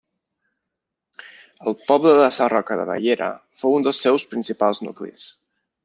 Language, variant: Catalan, Balear